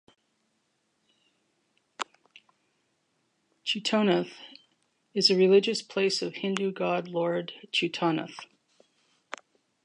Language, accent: English, Canadian English